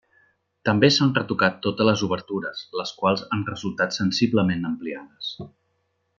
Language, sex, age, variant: Catalan, male, 50-59, Central